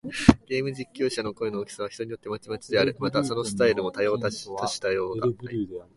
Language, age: Japanese, 19-29